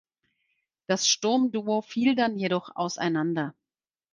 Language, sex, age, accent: German, female, 50-59, Deutschland Deutsch